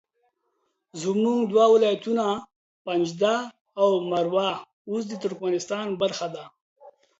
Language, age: Pashto, 50-59